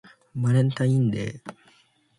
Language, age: Japanese, 19-29